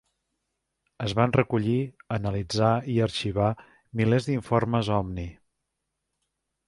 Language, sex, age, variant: Catalan, male, 50-59, Central